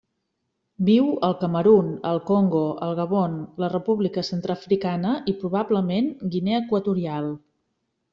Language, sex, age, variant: Catalan, female, 40-49, Central